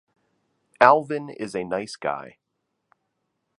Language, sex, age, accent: English, male, 30-39, United States English